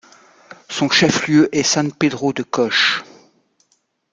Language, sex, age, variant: French, female, 50-59, Français de métropole